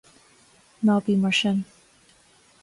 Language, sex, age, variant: Irish, female, 19-29, Gaeilge Chonnacht